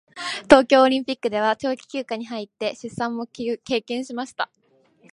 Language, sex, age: Japanese, female, 19-29